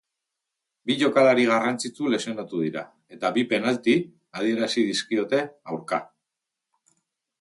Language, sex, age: Basque, male, 40-49